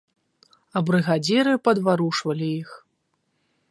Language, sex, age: Belarusian, female, 19-29